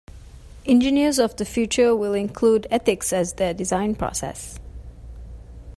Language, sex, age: English, female, 30-39